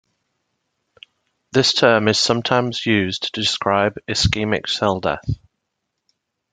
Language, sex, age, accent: English, male, 40-49, England English